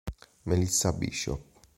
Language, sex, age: Italian, male, 30-39